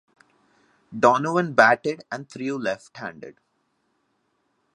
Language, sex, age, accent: English, male, 19-29, India and South Asia (India, Pakistan, Sri Lanka)